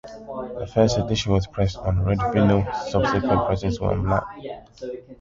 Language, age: English, 19-29